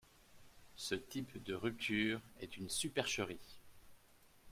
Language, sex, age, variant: French, male, 40-49, Français de métropole